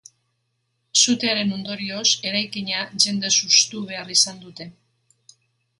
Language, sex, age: Basque, female, 60-69